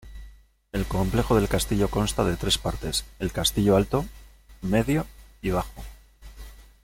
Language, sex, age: Spanish, male, 40-49